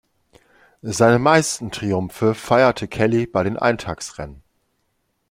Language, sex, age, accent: German, male, 40-49, Deutschland Deutsch